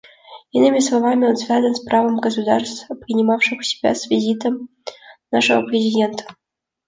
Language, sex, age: Russian, female, 19-29